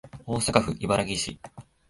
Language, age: Japanese, 19-29